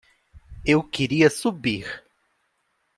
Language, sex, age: Portuguese, male, 19-29